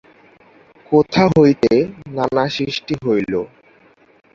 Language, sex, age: Bengali, male, 19-29